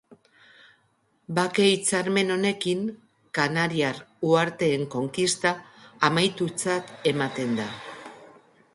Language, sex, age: Basque, female, 50-59